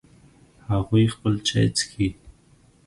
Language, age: Pashto, 30-39